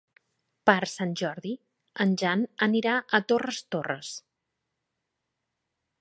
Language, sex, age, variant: Catalan, female, 40-49, Central